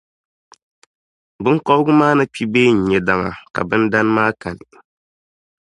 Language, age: Dagbani, 19-29